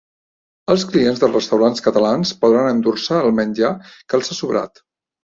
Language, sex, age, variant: Catalan, male, 40-49, Central